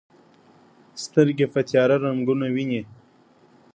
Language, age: Pashto, 19-29